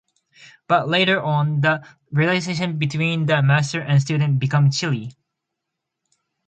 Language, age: English, 19-29